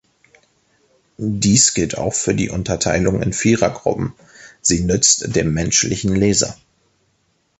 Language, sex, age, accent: German, male, 19-29, Deutschland Deutsch